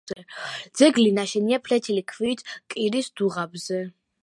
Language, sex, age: Georgian, female, under 19